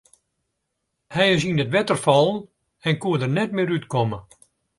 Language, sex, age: Western Frisian, male, 70-79